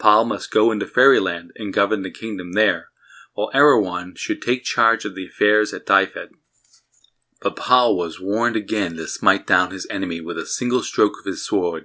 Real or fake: real